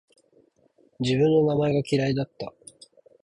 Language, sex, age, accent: Japanese, male, 19-29, 標準語